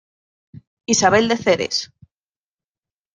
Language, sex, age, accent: Spanish, female, 40-49, España: Norte peninsular (Asturias, Castilla y León, Cantabria, País Vasco, Navarra, Aragón, La Rioja, Guadalajara, Cuenca)